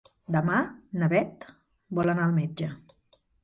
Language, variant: Catalan, Central